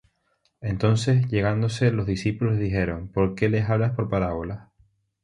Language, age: Spanish, 19-29